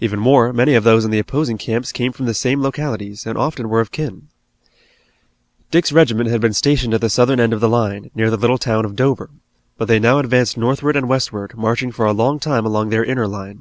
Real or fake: real